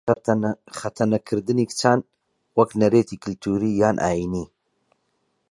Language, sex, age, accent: Central Kurdish, male, 30-39, سۆرانی